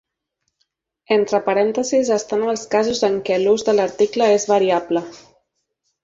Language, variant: Catalan, Central